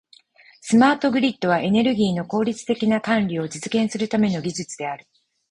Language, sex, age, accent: Japanese, female, 40-49, 標準語